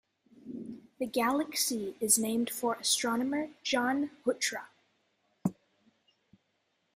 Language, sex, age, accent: English, male, under 19, Australian English